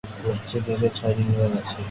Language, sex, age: Bengali, male, under 19